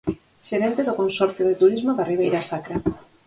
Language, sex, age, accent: Galician, female, 30-39, Normativo (estándar)